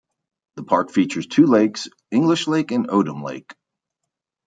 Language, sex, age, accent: English, male, 50-59, United States English